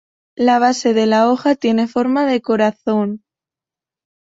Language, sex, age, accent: Spanish, female, 19-29, España: Norte peninsular (Asturias, Castilla y León, Cantabria, País Vasco, Navarra, Aragón, La Rioja, Guadalajara, Cuenca)